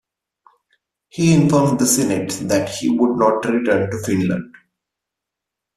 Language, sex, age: English, male, 19-29